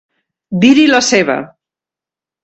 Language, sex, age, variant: Catalan, female, 50-59, Central